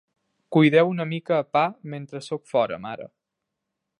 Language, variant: Catalan, Central